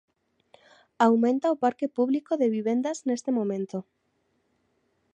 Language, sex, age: Galician, female, 19-29